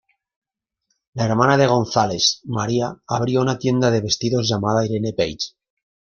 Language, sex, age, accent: Spanish, male, 50-59, España: Norte peninsular (Asturias, Castilla y León, Cantabria, País Vasco, Navarra, Aragón, La Rioja, Guadalajara, Cuenca)